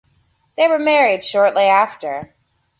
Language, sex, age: English, female, 19-29